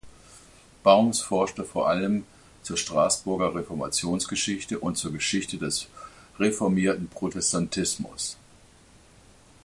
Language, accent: German, Hochdeutsch